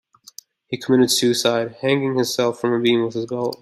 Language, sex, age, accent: English, male, 19-29, United States English